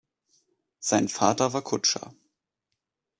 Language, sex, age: German, male, 19-29